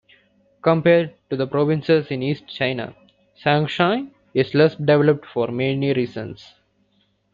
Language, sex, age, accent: English, male, 19-29, India and South Asia (India, Pakistan, Sri Lanka)